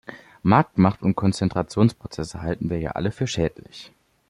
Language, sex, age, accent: German, male, under 19, Deutschland Deutsch